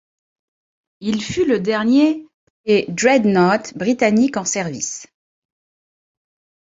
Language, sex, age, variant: French, female, 30-39, Français de métropole